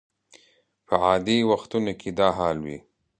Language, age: Pashto, 30-39